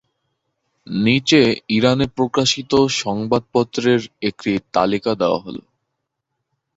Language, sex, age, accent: Bengali, male, 19-29, শুদ্ধ বাংলা